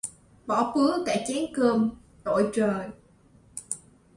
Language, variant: Vietnamese, Sài Gòn